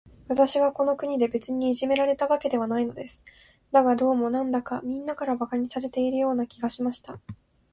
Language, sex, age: Japanese, female, 19-29